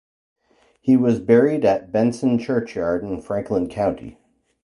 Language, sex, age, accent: English, male, 40-49, Canadian English